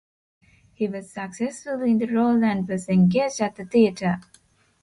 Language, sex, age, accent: English, female, 19-29, India and South Asia (India, Pakistan, Sri Lanka)